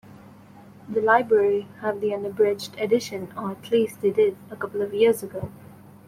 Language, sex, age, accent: English, female, 19-29, India and South Asia (India, Pakistan, Sri Lanka)